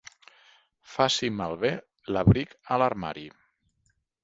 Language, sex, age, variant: Catalan, male, 40-49, Nord-Occidental